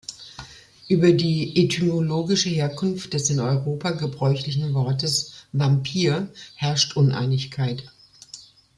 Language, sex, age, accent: German, female, 50-59, Deutschland Deutsch